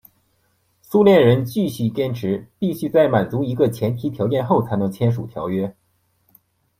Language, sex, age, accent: Chinese, male, 40-49, 出生地：山东省